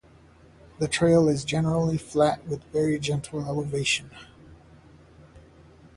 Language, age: English, 40-49